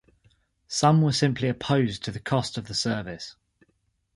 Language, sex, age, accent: English, male, 19-29, England English